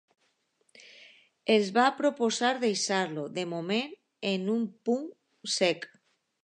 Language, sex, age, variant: Catalan, female, under 19, Alacantí